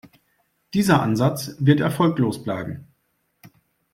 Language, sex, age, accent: German, male, 40-49, Deutschland Deutsch